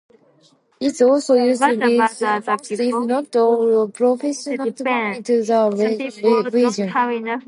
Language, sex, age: English, female, under 19